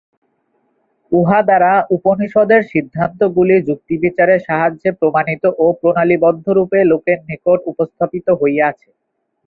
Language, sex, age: Bengali, male, 19-29